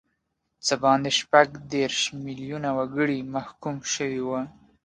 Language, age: Pashto, 19-29